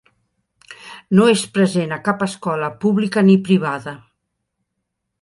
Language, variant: Catalan, Central